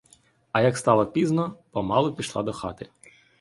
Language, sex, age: Ukrainian, male, 19-29